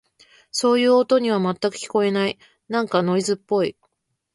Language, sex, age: Japanese, female, 40-49